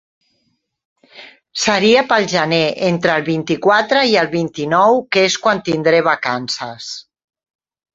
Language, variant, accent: Catalan, Central, Barceloní